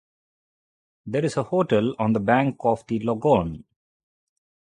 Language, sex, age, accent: English, male, 30-39, India and South Asia (India, Pakistan, Sri Lanka)